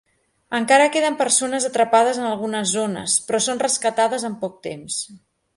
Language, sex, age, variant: Catalan, female, 40-49, Central